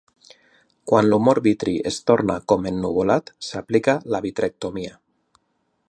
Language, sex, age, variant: Catalan, male, 40-49, Nord-Occidental